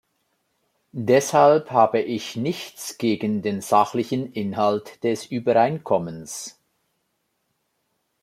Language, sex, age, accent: German, male, 50-59, Schweizerdeutsch